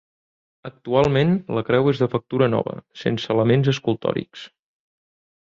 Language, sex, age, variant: Catalan, male, 19-29, Central